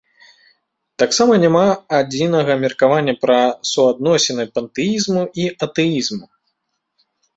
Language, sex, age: Belarusian, male, 30-39